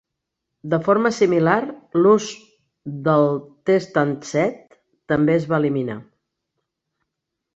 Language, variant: Catalan, Central